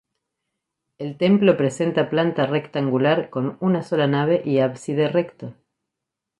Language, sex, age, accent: Spanish, female, 50-59, Rioplatense: Argentina, Uruguay, este de Bolivia, Paraguay